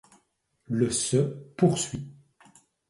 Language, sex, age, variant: French, male, 60-69, Français de métropole